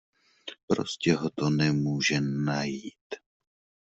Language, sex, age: Czech, male, 30-39